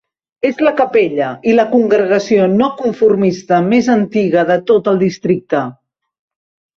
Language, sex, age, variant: Catalan, female, 50-59, Central